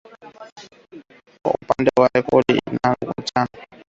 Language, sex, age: Swahili, male, 19-29